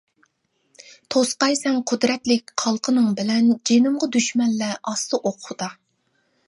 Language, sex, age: Uyghur, female, 30-39